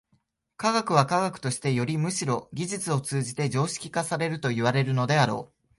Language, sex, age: Japanese, male, 19-29